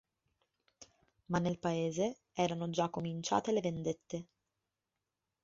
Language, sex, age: Italian, female, 19-29